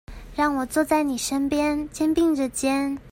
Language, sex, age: Chinese, female, 30-39